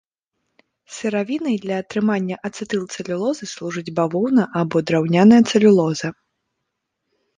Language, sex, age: Belarusian, female, 19-29